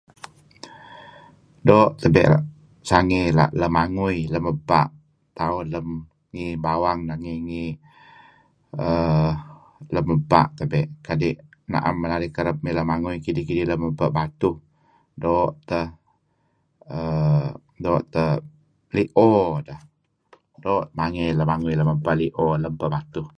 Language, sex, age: Kelabit, male, 50-59